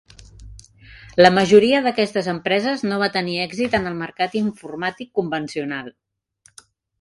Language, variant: Catalan, Central